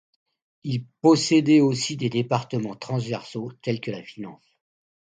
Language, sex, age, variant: French, male, 60-69, Français de métropole